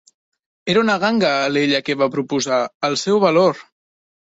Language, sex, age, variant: Catalan, male, under 19, Central